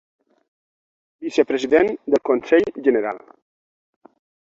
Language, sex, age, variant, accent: Catalan, male, 30-39, Nord-Occidental, nord-occidental; Lleida